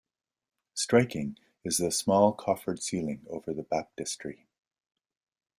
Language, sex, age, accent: English, male, 40-49, Canadian English